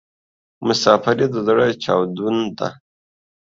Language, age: Pashto, under 19